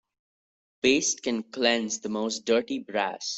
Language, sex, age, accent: English, male, under 19, India and South Asia (India, Pakistan, Sri Lanka)